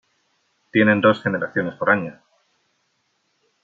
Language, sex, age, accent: Spanish, male, 40-49, España: Sur peninsular (Andalucia, Extremadura, Murcia)